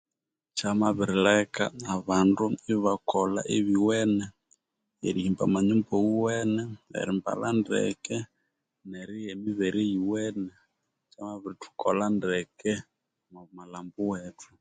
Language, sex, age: Konzo, male, 30-39